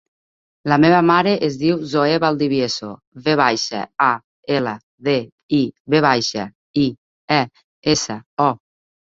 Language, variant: Catalan, Nord-Occidental